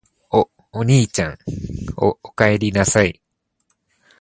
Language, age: Japanese, 19-29